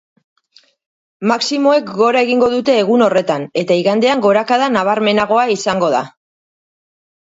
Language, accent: Basque, Mendebalekoa (Araba, Bizkaia, Gipuzkoako mendebaleko herri batzuk)